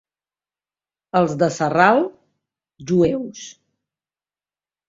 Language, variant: Catalan, Nord-Occidental